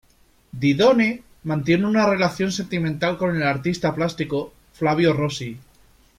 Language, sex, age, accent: Spanish, male, 19-29, España: Centro-Sur peninsular (Madrid, Toledo, Castilla-La Mancha)